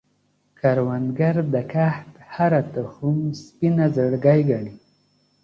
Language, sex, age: Pashto, male, 19-29